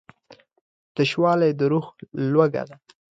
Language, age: Pashto, 19-29